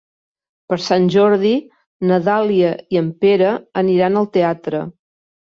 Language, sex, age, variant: Catalan, female, 50-59, Central